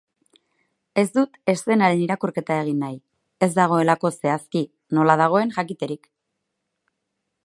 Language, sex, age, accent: Basque, female, 30-39, Erdialdekoa edo Nafarra (Gipuzkoa, Nafarroa)